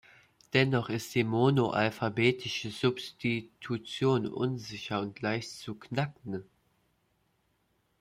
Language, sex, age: German, male, under 19